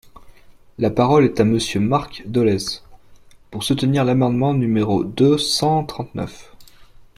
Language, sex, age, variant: French, male, 30-39, Français de métropole